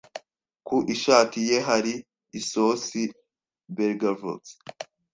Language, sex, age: Kinyarwanda, male, under 19